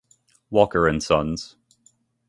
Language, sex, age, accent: English, male, 30-39, United States English